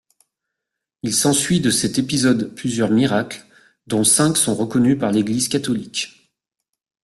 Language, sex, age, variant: French, male, 40-49, Français de métropole